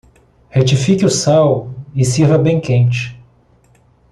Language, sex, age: Portuguese, male, 40-49